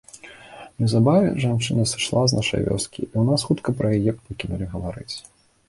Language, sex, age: Belarusian, male, 19-29